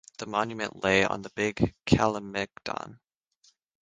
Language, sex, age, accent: English, male, under 19, United States English; Canadian English